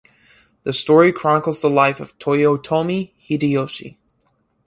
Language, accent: English, United States English